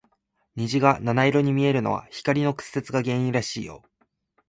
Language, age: Japanese, 19-29